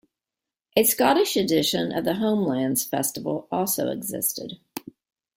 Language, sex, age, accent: English, female, 60-69, United States English